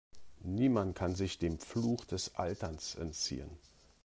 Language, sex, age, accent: German, male, 50-59, Deutschland Deutsch